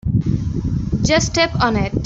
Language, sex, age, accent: English, female, under 19, India and South Asia (India, Pakistan, Sri Lanka)